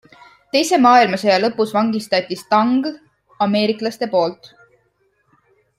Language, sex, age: Estonian, female, 19-29